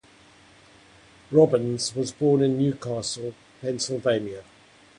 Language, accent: English, Southern African (South Africa, Zimbabwe, Namibia)